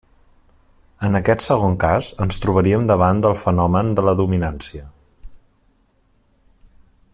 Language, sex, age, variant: Catalan, male, 30-39, Central